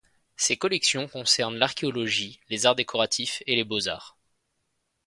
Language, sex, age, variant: French, male, 19-29, Français de métropole